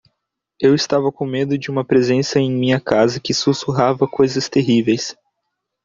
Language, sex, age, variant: Portuguese, male, 19-29, Portuguese (Brasil)